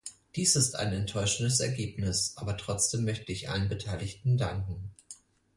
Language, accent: German, Deutschland Deutsch